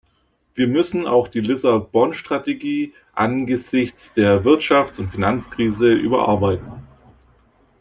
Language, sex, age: German, male, 30-39